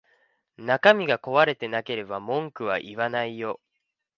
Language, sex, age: Japanese, male, 19-29